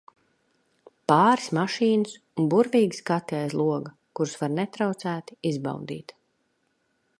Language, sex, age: Latvian, female, 30-39